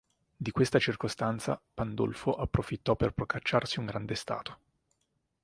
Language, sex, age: Italian, male, 19-29